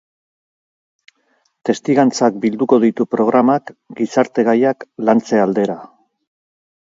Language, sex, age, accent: Basque, male, 50-59, Erdialdekoa edo Nafarra (Gipuzkoa, Nafarroa)